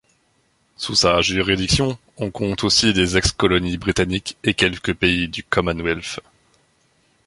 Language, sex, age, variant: French, male, 19-29, Français de métropole